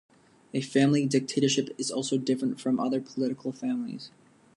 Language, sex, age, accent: English, male, 19-29, United States English